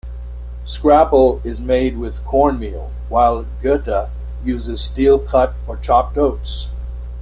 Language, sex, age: English, male, 60-69